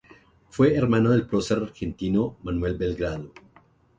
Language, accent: Spanish, Andino-Pacífico: Colombia, Perú, Ecuador, oeste de Bolivia y Venezuela andina